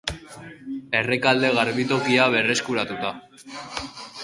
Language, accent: Basque, Erdialdekoa edo Nafarra (Gipuzkoa, Nafarroa)